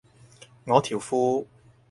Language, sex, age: Cantonese, male, 30-39